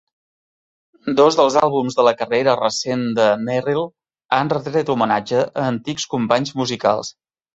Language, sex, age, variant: Catalan, male, 30-39, Central